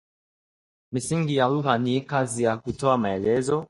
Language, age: Swahili, 19-29